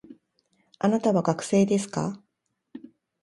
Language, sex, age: Japanese, female, 40-49